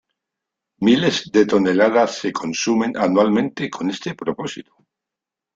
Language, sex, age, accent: Spanish, male, 60-69, España: Centro-Sur peninsular (Madrid, Toledo, Castilla-La Mancha)